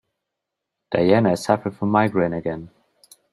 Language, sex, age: English, male, 30-39